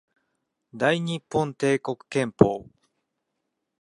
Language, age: Japanese, 40-49